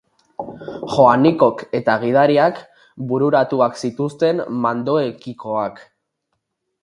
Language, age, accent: Basque, 19-29, Erdialdekoa edo Nafarra (Gipuzkoa, Nafarroa)